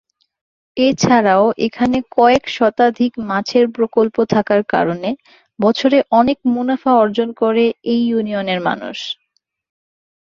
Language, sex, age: Bengali, female, 19-29